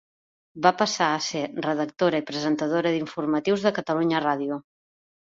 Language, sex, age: Catalan, female, 40-49